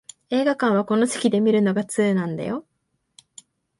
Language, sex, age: Japanese, female, 19-29